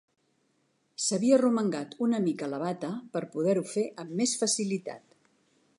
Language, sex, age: Catalan, female, 60-69